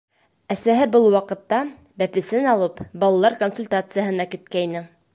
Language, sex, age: Bashkir, female, 19-29